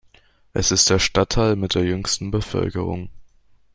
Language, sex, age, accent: German, male, under 19, Deutschland Deutsch